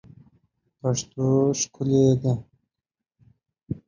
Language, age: Pashto, 19-29